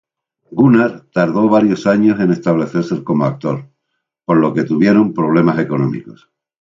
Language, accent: Spanish, España: Sur peninsular (Andalucia, Extremadura, Murcia)